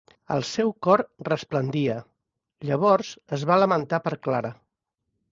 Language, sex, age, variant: Catalan, male, 50-59, Central